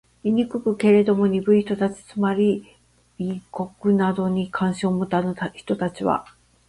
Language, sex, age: Japanese, female, 50-59